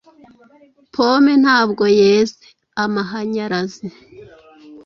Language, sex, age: Kinyarwanda, female, 19-29